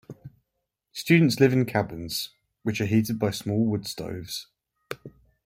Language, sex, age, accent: English, male, 19-29, England English